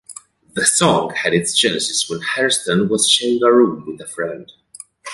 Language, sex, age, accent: English, male, 30-39, United States English